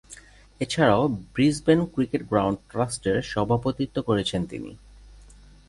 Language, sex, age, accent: Bengali, male, 19-29, Native